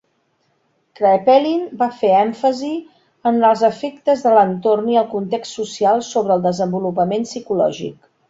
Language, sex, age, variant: Catalan, female, 50-59, Central